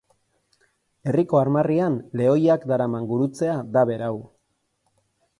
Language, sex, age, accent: Basque, male, 40-49, Erdialdekoa edo Nafarra (Gipuzkoa, Nafarroa)